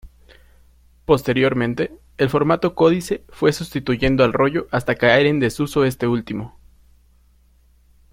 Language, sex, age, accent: Spanish, male, 19-29, México